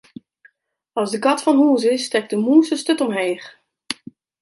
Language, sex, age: Western Frisian, female, 40-49